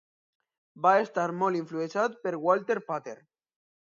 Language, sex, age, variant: Catalan, male, under 19, Alacantí